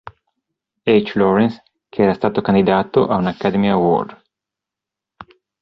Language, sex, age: Italian, male, 40-49